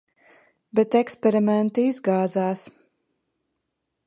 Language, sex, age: Latvian, female, 40-49